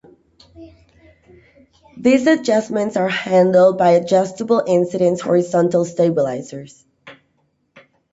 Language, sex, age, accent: English, female, 30-39, United States English